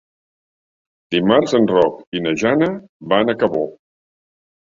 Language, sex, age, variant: Catalan, male, 60-69, Central